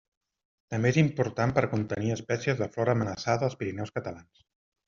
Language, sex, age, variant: Catalan, male, 40-49, Central